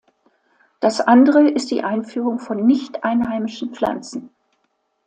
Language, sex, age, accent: German, female, 60-69, Deutschland Deutsch